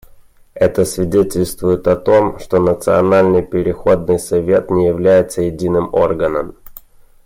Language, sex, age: Russian, male, 19-29